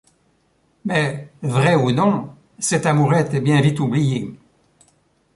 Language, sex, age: French, male, 70-79